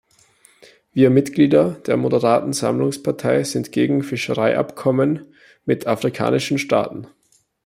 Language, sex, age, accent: German, male, 19-29, Österreichisches Deutsch